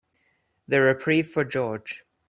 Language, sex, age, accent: English, male, 19-29, Southern African (South Africa, Zimbabwe, Namibia)